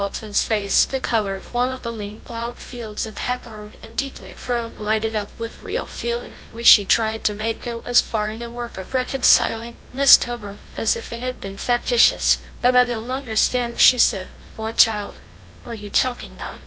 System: TTS, GlowTTS